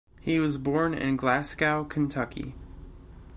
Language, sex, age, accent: English, male, 19-29, United States English